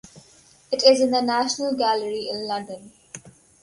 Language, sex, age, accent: English, female, under 19, India and South Asia (India, Pakistan, Sri Lanka)